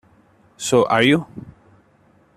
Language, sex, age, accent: English, male, 19-29, England English